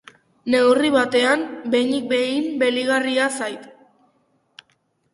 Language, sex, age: Basque, female, under 19